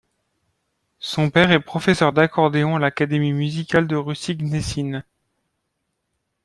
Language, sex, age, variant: French, male, 30-39, Français de métropole